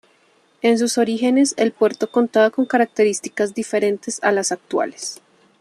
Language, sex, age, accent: Spanish, female, 30-39, Caribe: Cuba, Venezuela, Puerto Rico, República Dominicana, Panamá, Colombia caribeña, México caribeño, Costa del golfo de México